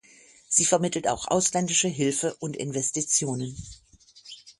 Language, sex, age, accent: German, female, 50-59, Deutschland Deutsch